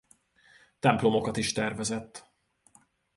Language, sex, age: Hungarian, male, 30-39